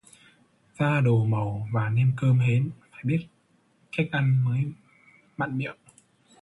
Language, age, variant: Vietnamese, 19-29, Hà Nội